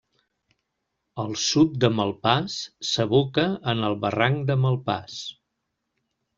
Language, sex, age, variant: Catalan, male, 60-69, Central